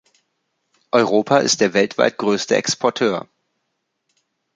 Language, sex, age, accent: German, male, 30-39, Deutschland Deutsch